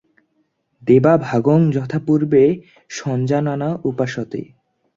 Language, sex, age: Bengali, male, under 19